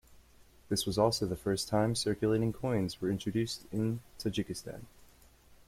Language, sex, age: English, male, 30-39